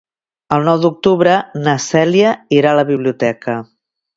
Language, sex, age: Catalan, female, 50-59